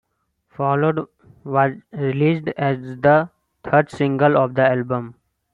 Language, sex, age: English, male, under 19